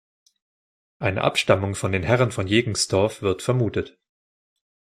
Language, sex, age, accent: German, male, 30-39, Deutschland Deutsch